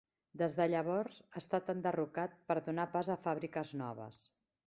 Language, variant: Catalan, Central